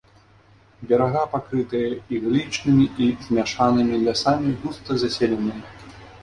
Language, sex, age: Belarusian, male, 19-29